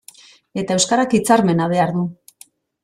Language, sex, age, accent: Basque, female, 40-49, Mendebalekoa (Araba, Bizkaia, Gipuzkoako mendebaleko herri batzuk)